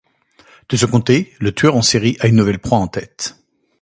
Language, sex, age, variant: French, male, 40-49, Français de métropole